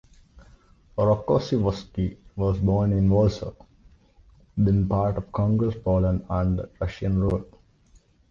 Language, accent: English, India and South Asia (India, Pakistan, Sri Lanka)